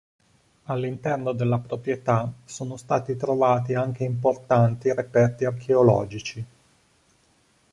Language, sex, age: Italian, male, 40-49